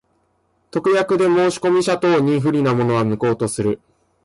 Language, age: Japanese, 19-29